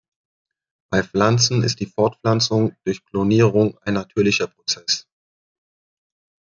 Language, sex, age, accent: German, male, 40-49, Deutschland Deutsch